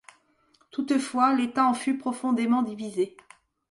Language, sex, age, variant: French, female, 40-49, Français de métropole